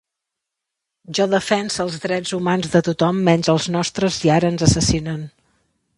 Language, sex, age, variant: Catalan, female, 40-49, Central